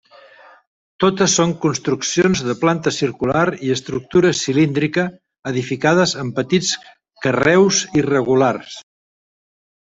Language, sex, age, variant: Catalan, male, 60-69, Central